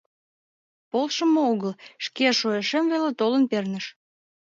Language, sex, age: Mari, female, 19-29